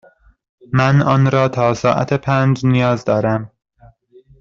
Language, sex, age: Persian, male, 19-29